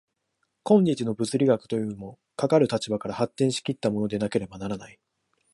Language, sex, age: Japanese, male, 19-29